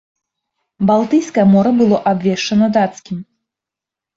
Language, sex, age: Belarusian, female, 30-39